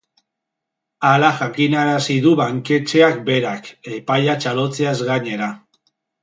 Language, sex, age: Basque, male, 40-49